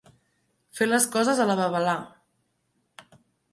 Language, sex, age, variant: Catalan, female, 19-29, Central